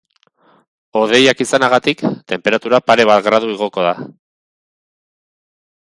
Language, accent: Basque, Erdialdekoa edo Nafarra (Gipuzkoa, Nafarroa)